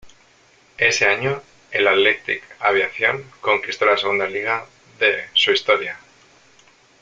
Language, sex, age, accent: Spanish, male, 30-39, España: Centro-Sur peninsular (Madrid, Toledo, Castilla-La Mancha)